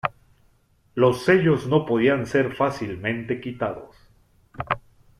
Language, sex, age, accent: Spanish, male, 40-49, México